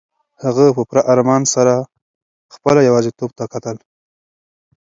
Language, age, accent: Pashto, 30-39, پکتیا ولایت، احمدزی